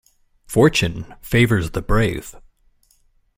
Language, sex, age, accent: English, male, 19-29, United States English